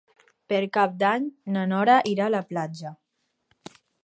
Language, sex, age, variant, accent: Catalan, female, under 19, Alacantí, valencià